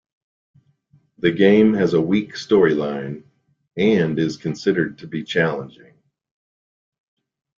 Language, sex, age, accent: English, male, 40-49, United States English